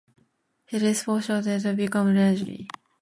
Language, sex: English, female